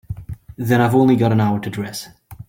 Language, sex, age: English, male, 30-39